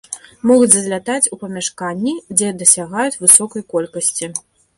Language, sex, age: Belarusian, female, 30-39